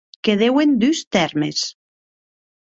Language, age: Occitan, 50-59